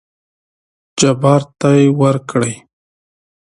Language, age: Pashto, 30-39